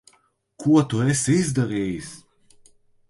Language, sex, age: Latvian, male, 30-39